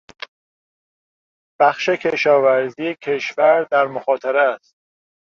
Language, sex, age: Persian, male, 30-39